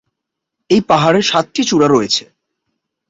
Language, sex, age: Bengali, male, 19-29